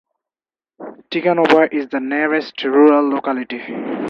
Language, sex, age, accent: English, male, 19-29, India and South Asia (India, Pakistan, Sri Lanka)